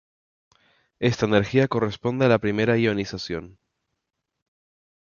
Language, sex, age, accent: Spanish, male, 19-29, España: Islas Canarias